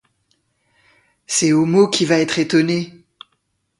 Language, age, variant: French, 60-69, Français de métropole